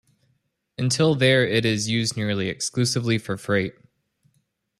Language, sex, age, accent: English, male, 19-29, Australian English